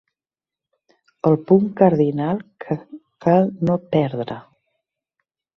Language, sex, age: Catalan, female, 40-49